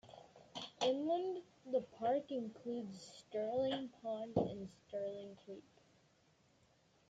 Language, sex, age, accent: English, male, under 19, United States English